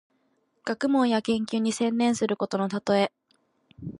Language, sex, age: Japanese, female, 19-29